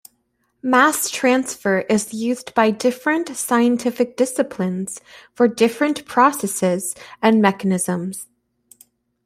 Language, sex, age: English, female, 19-29